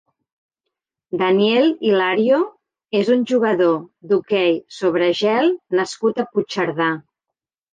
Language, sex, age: Catalan, female, 50-59